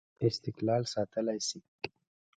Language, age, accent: Pashto, 19-29, معیاري پښتو